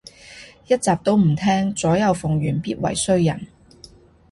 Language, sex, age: Cantonese, female, 30-39